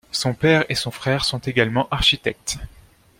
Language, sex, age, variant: French, male, 19-29, Français de métropole